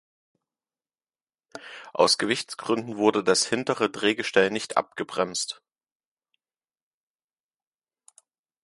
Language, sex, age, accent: German, male, 30-39, Deutschland Deutsch